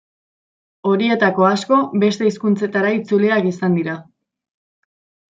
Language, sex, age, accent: Basque, female, 19-29, Mendebalekoa (Araba, Bizkaia, Gipuzkoako mendebaleko herri batzuk)